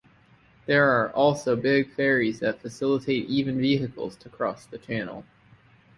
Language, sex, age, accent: English, male, 30-39, United States English